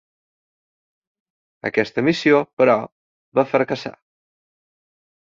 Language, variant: Catalan, Central